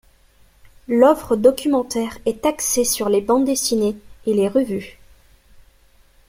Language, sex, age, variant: French, female, 19-29, Français de métropole